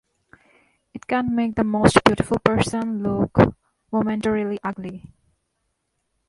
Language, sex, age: English, female, 19-29